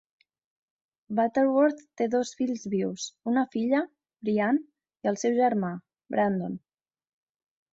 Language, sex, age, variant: Catalan, female, 30-39, Central